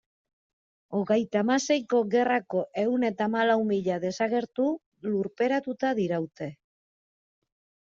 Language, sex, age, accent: Basque, female, 30-39, Erdialdekoa edo Nafarra (Gipuzkoa, Nafarroa)